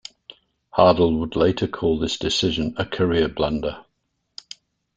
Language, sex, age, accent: English, male, 60-69, England English